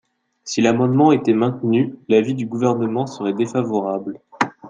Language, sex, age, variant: French, male, 19-29, Français de métropole